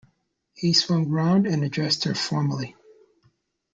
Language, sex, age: English, male, 40-49